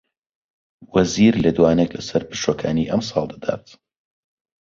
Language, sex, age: Central Kurdish, male, under 19